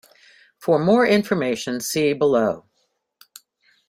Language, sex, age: English, female, 60-69